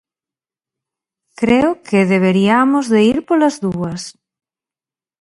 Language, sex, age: Galician, female, 40-49